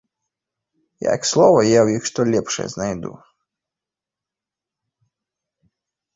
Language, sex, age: Belarusian, male, 19-29